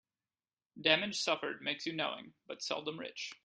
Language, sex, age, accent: English, male, 30-39, United States English